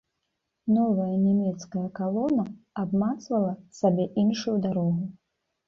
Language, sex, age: Belarusian, female, 30-39